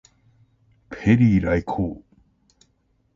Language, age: Japanese, 40-49